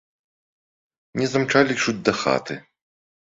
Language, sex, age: Belarusian, male, 40-49